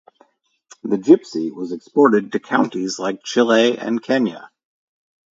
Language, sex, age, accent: English, male, 30-39, United States English